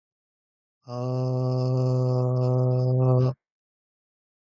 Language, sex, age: Japanese, male, 19-29